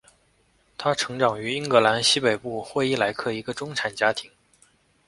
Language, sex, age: Chinese, male, 19-29